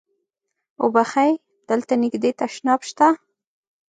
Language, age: Pashto, 30-39